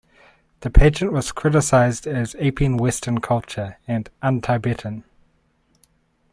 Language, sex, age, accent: English, male, 30-39, New Zealand English